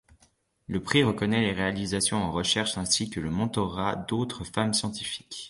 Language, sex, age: French, male, 19-29